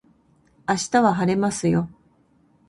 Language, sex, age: Japanese, female, 50-59